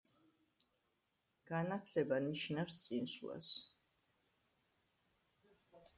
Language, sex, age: Georgian, female, 60-69